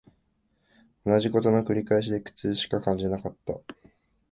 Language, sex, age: Japanese, male, 19-29